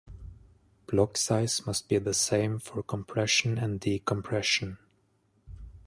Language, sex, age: English, male, 30-39